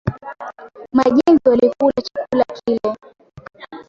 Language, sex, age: Swahili, female, 19-29